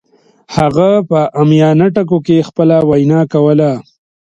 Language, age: Pashto, 30-39